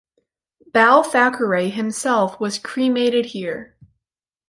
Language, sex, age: English, female, under 19